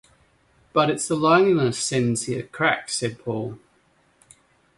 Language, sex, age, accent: English, male, 40-49, Australian English